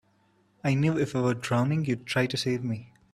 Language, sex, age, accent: English, male, 19-29, India and South Asia (India, Pakistan, Sri Lanka)